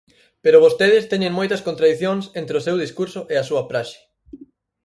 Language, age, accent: Galician, 19-29, Atlántico (seseo e gheada)